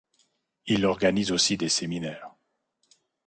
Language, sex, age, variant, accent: French, male, 40-49, Français d'Europe, Français de Suisse